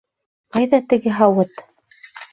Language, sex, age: Bashkir, female, 30-39